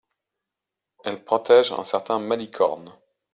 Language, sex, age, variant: French, male, 30-39, Français de métropole